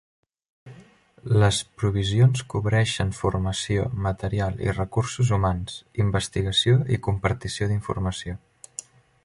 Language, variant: Catalan, Central